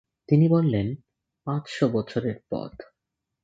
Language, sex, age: Bengali, male, 19-29